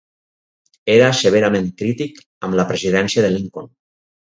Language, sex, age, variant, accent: Catalan, male, 60-69, Valencià meridional, valencià